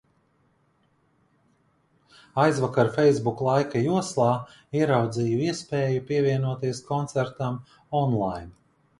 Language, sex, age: Latvian, male, 40-49